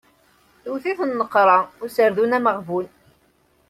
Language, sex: Kabyle, female